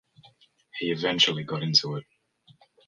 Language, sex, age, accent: English, male, 19-29, Australian English